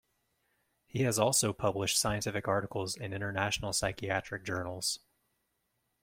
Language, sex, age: English, male, 30-39